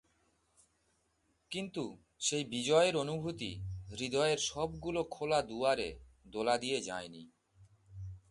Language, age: Bengali, 40-49